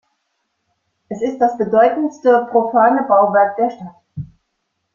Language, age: German, 50-59